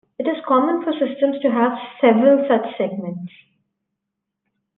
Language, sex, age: English, female, 19-29